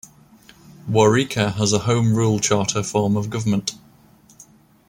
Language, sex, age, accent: English, male, 19-29, England English